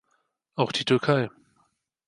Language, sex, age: German, male, under 19